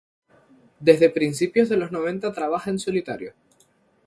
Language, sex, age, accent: Spanish, male, 19-29, España: Islas Canarias